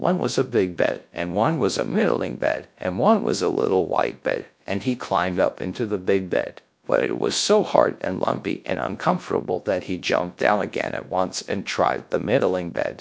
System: TTS, GradTTS